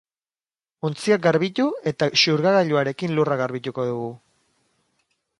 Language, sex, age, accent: Basque, male, 19-29, Erdialdekoa edo Nafarra (Gipuzkoa, Nafarroa)